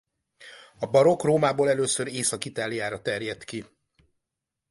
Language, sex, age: Hungarian, male, 50-59